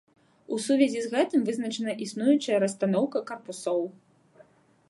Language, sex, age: Belarusian, female, 30-39